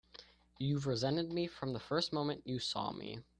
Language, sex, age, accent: English, male, 19-29, United States English